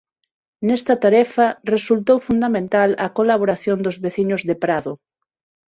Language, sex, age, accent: Galician, female, 30-39, Normativo (estándar); Neofalante